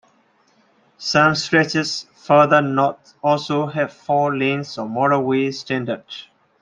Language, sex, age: English, male, 40-49